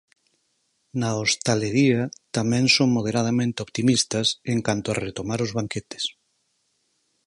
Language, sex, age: Galician, male, 50-59